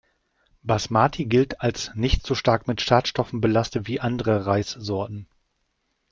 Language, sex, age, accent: German, male, 40-49, Deutschland Deutsch